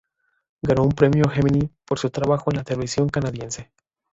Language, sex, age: Spanish, male, 19-29